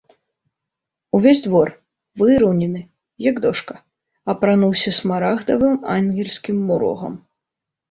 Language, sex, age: Belarusian, female, under 19